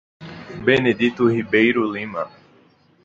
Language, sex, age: Portuguese, male, 19-29